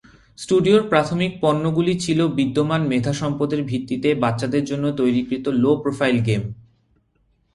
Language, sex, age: Bengali, male, 19-29